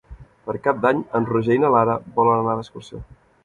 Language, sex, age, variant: Catalan, male, 19-29, Central